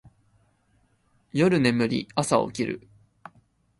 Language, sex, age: Japanese, male, 19-29